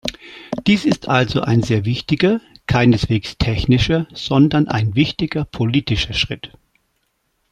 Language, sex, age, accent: German, male, 60-69, Deutschland Deutsch